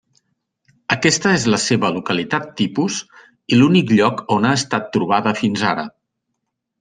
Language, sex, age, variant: Catalan, male, 50-59, Central